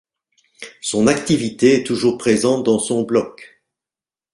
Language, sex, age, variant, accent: French, male, 60-69, Français d'Europe, Français de Belgique